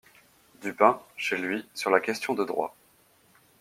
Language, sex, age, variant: French, male, 19-29, Français de métropole